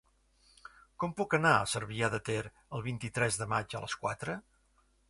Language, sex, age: Catalan, male, 60-69